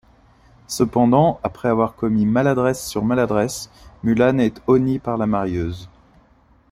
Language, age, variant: French, 40-49, Français de métropole